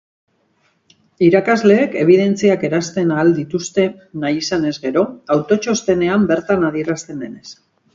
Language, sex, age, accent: Basque, female, 50-59, Mendebalekoa (Araba, Bizkaia, Gipuzkoako mendebaleko herri batzuk)